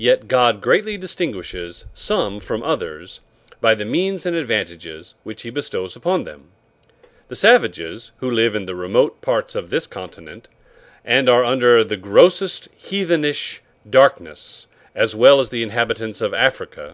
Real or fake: real